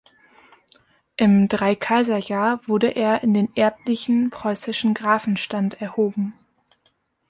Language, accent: German, Deutschland Deutsch